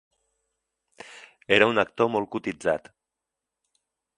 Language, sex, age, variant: Catalan, male, 40-49, Central